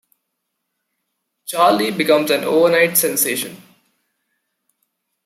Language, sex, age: English, male, 19-29